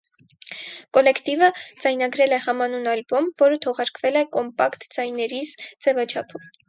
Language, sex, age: Armenian, female, under 19